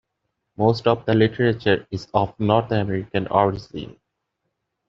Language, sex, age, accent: English, male, 19-29, United States English